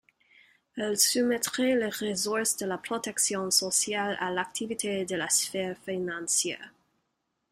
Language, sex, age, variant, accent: French, female, 19-29, Français d'Amérique du Nord, Français du Canada